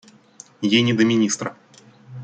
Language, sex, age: Russian, male, 19-29